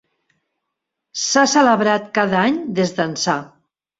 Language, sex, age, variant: Catalan, female, 60-69, Central